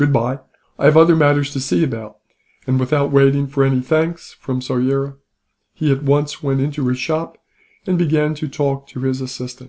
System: none